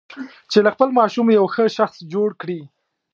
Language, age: Pashto, 30-39